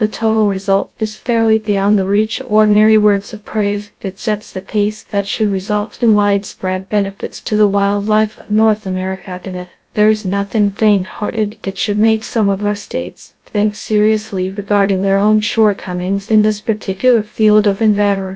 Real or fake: fake